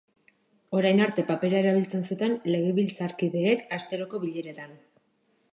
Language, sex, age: Basque, female, 40-49